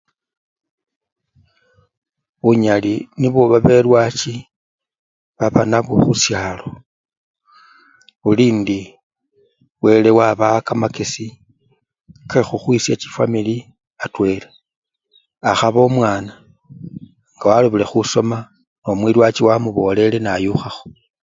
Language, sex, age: Luyia, male, 40-49